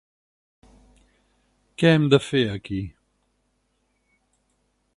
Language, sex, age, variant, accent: Catalan, male, 60-69, Central, Barceloní